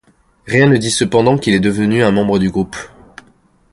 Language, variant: French, Français de métropole